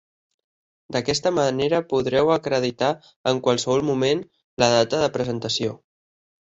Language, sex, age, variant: Catalan, male, 19-29, Central